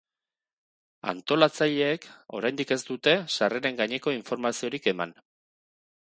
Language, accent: Basque, Erdialdekoa edo Nafarra (Gipuzkoa, Nafarroa)